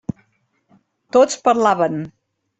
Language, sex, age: Catalan, female, 60-69